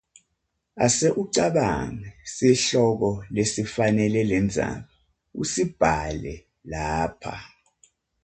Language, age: Swati, 50-59